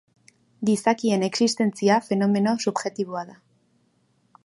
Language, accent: Basque, Erdialdekoa edo Nafarra (Gipuzkoa, Nafarroa)